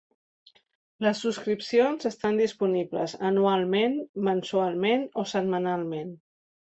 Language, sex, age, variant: Catalan, female, 50-59, Central